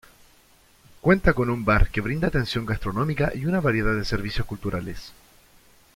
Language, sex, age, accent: Spanish, male, 19-29, Chileno: Chile, Cuyo